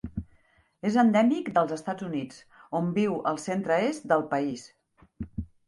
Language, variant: Catalan, Central